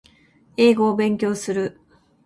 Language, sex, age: Japanese, female, 50-59